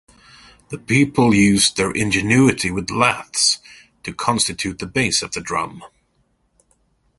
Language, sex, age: English, male, 40-49